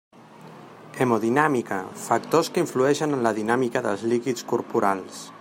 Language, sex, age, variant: Catalan, male, 40-49, Central